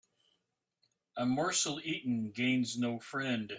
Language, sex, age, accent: English, male, 40-49, Canadian English